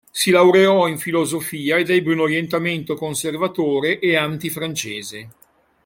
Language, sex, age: Italian, male, 60-69